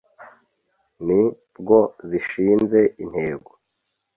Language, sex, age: Kinyarwanda, male, 30-39